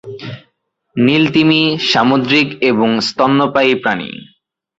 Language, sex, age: Bengali, male, 19-29